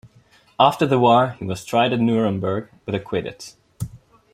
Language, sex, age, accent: English, male, 19-29, Dutch